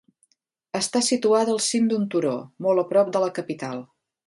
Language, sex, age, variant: Catalan, female, 50-59, Central